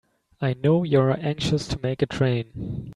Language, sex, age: English, male, 19-29